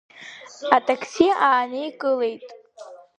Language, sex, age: Abkhazian, female, under 19